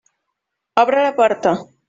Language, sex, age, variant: Catalan, female, 19-29, Central